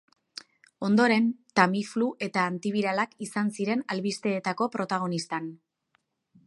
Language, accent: Basque, Mendebalekoa (Araba, Bizkaia, Gipuzkoako mendebaleko herri batzuk)